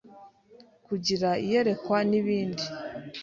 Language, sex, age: Kinyarwanda, female, 19-29